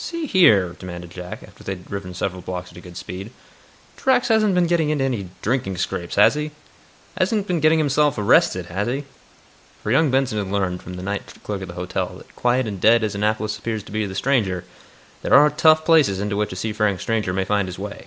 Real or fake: real